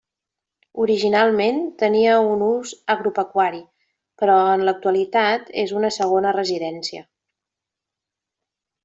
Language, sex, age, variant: Catalan, female, 40-49, Central